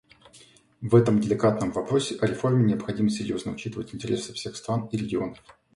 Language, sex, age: Russian, male, 40-49